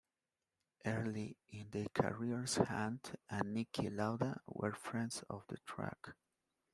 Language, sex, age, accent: English, male, 30-39, Southern African (South Africa, Zimbabwe, Namibia)